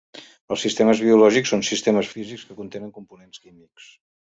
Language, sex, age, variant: Catalan, male, 50-59, Central